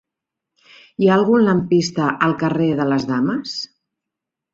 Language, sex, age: Catalan, female, 60-69